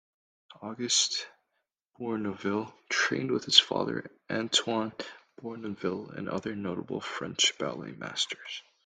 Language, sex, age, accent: English, male, under 19, Canadian English